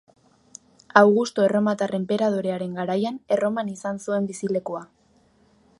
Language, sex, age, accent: Basque, female, under 19, Erdialdekoa edo Nafarra (Gipuzkoa, Nafarroa)